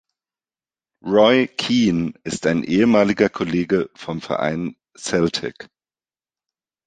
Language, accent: German, Deutschland Deutsch